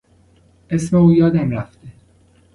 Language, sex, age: Persian, male, 30-39